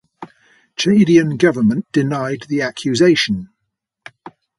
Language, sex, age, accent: English, male, 70-79, England English